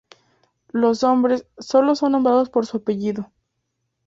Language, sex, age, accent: Spanish, female, under 19, México